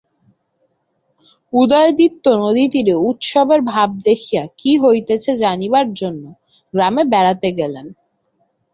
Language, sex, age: Bengali, female, 19-29